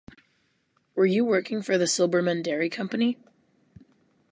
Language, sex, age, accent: English, female, 19-29, United States English